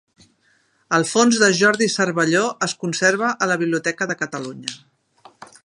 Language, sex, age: Catalan, female, 50-59